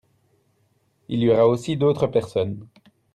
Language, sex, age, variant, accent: French, male, 30-39, Français d'Europe, Français de Belgique